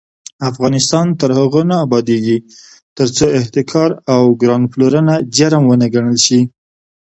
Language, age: Pashto, 30-39